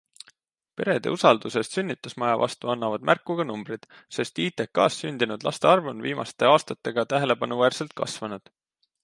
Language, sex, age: Estonian, male, 19-29